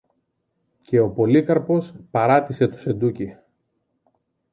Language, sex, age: Greek, male, 40-49